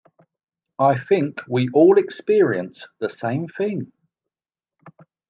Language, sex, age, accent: English, male, 40-49, England English